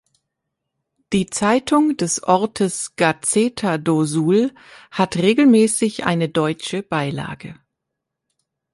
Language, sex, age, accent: German, female, 30-39, Deutschland Deutsch